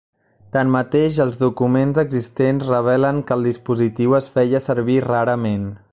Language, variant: Catalan, Central